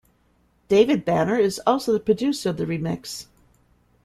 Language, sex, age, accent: English, female, 50-59, United States English